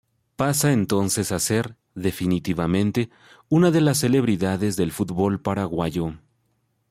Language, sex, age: Spanish, male, 40-49